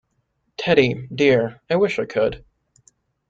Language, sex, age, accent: English, male, 19-29, United States English